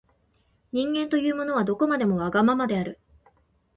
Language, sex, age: Japanese, female, 19-29